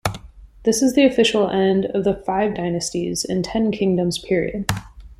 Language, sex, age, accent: English, female, 30-39, United States English